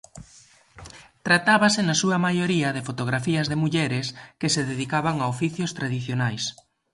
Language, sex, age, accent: Galician, male, 19-29, Normativo (estándar)